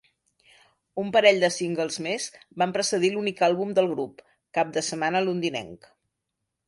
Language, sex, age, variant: Catalan, female, 50-59, Central